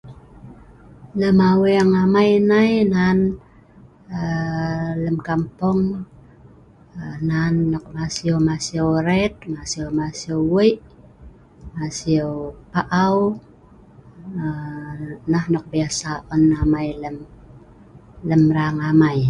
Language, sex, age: Sa'ban, female, 50-59